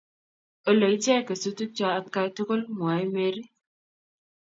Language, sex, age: Kalenjin, female, 19-29